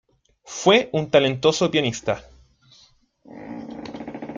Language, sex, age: Spanish, male, 19-29